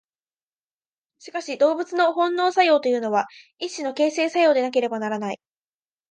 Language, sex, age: Japanese, female, under 19